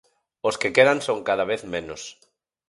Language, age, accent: Galician, 40-49, Normativo (estándar)